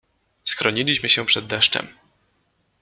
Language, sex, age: Polish, male, 19-29